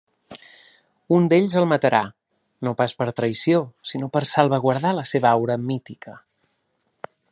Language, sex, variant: Catalan, male, Central